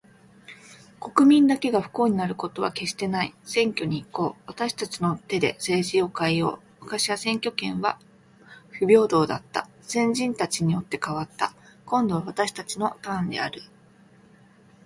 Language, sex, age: Japanese, female, 30-39